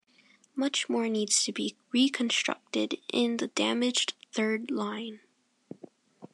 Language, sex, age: English, female, under 19